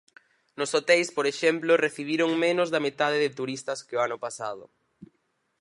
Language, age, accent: Galician, 19-29, Central (gheada)